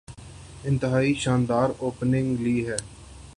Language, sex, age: Urdu, male, 19-29